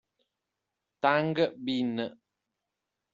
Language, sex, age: Italian, male, 30-39